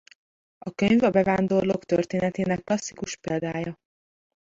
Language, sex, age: Hungarian, female, 19-29